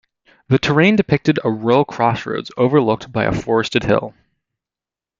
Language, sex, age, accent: English, male, under 19, United States English